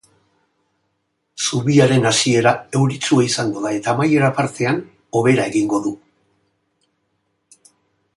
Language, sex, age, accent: Basque, male, 60-69, Mendebalekoa (Araba, Bizkaia, Gipuzkoako mendebaleko herri batzuk)